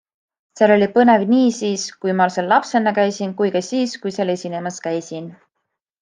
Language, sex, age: Estonian, female, 19-29